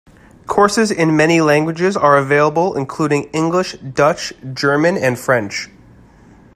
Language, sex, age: English, male, 19-29